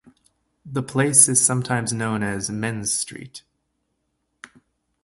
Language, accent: English, United States English